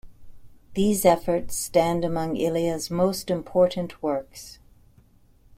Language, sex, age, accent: English, female, 60-69, United States English